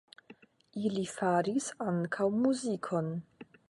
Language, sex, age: Esperanto, female, 19-29